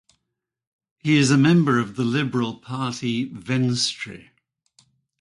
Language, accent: English, England English